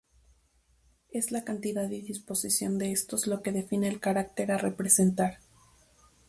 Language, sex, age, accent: Spanish, female, 19-29, México